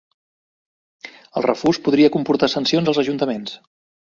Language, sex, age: Catalan, male, 40-49